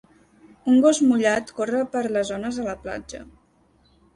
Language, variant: Catalan, Central